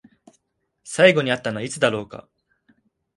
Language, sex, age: Japanese, male, 19-29